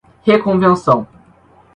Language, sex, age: Portuguese, male, under 19